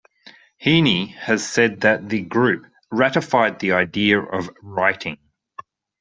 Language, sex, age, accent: English, male, 40-49, Australian English